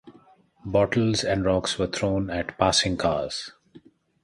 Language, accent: English, India and South Asia (India, Pakistan, Sri Lanka)